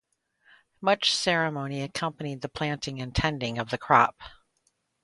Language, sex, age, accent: English, female, 50-59, United States English